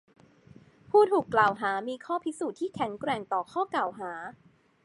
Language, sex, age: Thai, female, 19-29